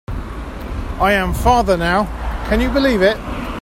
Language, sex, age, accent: English, male, 50-59, England English